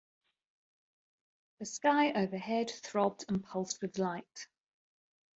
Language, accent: English, England English